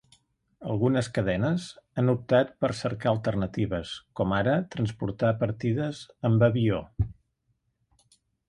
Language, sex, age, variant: Catalan, male, 50-59, Central